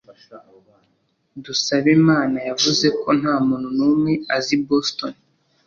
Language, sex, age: Kinyarwanda, male, under 19